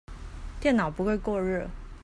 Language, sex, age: Chinese, female, 30-39